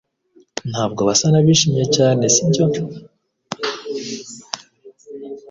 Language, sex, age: Kinyarwanda, female, 30-39